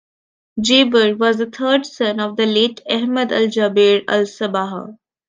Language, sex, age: English, female, 19-29